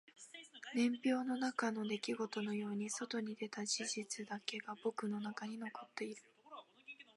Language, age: Japanese, 19-29